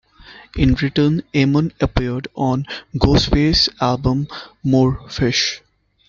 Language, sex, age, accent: English, male, 19-29, India and South Asia (India, Pakistan, Sri Lanka)